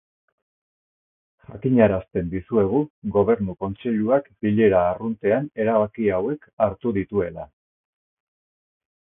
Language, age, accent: Basque, 60-69, Erdialdekoa edo Nafarra (Gipuzkoa, Nafarroa)